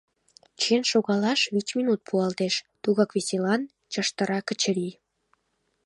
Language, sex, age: Mari, female, 19-29